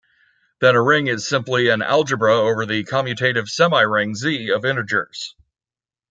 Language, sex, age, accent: English, male, 30-39, United States English